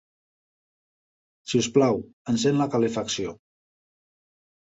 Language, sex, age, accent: Catalan, male, 50-59, valencià